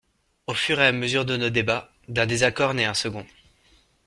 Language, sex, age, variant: French, male, 19-29, Français de métropole